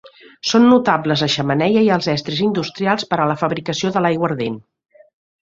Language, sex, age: Catalan, female, 50-59